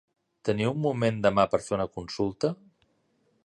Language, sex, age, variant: Catalan, male, 50-59, Central